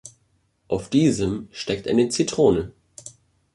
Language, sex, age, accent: German, male, under 19, Deutschland Deutsch